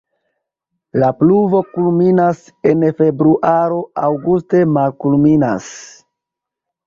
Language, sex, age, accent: Esperanto, male, 30-39, Internacia